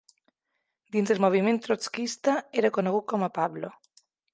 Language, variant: Catalan, Balear